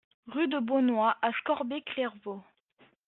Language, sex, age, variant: French, male, 19-29, Français de métropole